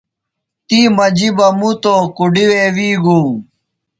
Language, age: Phalura, under 19